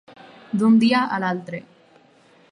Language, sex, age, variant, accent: Catalan, female, under 19, Alacantí, valencià